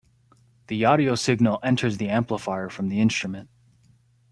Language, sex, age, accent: English, male, 19-29, United States English